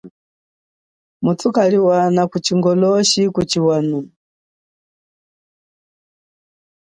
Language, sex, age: Chokwe, female, 40-49